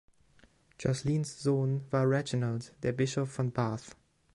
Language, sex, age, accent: German, male, 19-29, Deutschland Deutsch